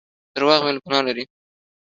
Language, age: Pashto, 19-29